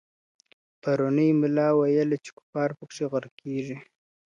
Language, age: Pashto, 19-29